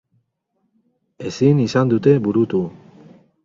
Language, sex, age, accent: Basque, male, 50-59, Mendebalekoa (Araba, Bizkaia, Gipuzkoako mendebaleko herri batzuk)